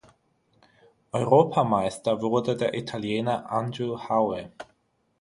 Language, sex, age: German, male, 19-29